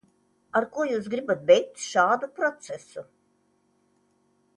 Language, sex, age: Latvian, female, 60-69